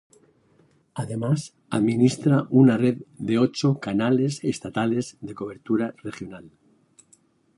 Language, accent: Spanish, España: Centro-Sur peninsular (Madrid, Toledo, Castilla-La Mancha)